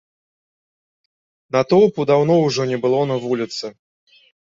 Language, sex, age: Belarusian, male, 30-39